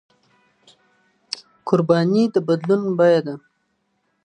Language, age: Pashto, 19-29